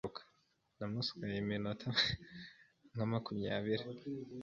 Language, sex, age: Kinyarwanda, female, 19-29